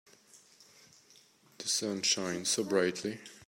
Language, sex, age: English, male, 30-39